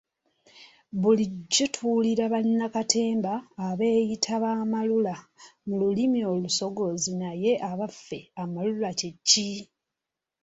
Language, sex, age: Ganda, female, 30-39